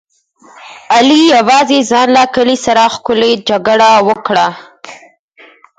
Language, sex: Pashto, female